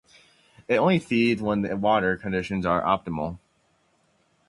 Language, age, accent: English, 19-29, United States English